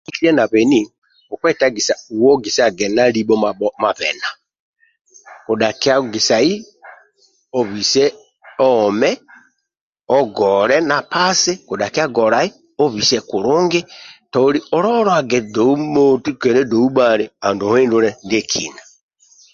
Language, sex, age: Amba (Uganda), male, 70-79